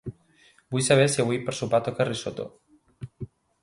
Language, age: Catalan, 19-29